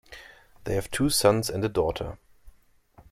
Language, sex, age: English, male, 19-29